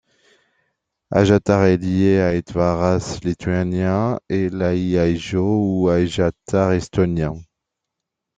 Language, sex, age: French, male, 30-39